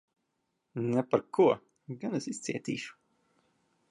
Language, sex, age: Latvian, male, 19-29